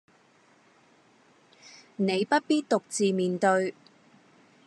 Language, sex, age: Cantonese, female, 30-39